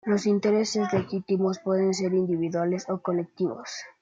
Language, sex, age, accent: Spanish, male, under 19, España: Norte peninsular (Asturias, Castilla y León, Cantabria, País Vasco, Navarra, Aragón, La Rioja, Guadalajara, Cuenca)